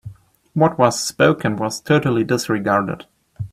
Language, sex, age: English, male, 19-29